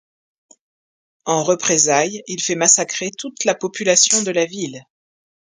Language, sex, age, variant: French, female, 40-49, Français de métropole